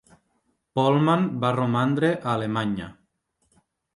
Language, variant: Catalan, Nord-Occidental